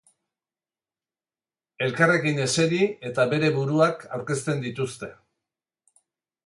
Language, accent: Basque, Erdialdekoa edo Nafarra (Gipuzkoa, Nafarroa)